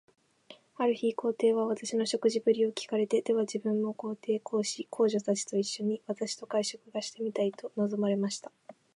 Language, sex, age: Japanese, female, 19-29